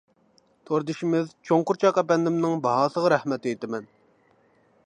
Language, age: Uyghur, 30-39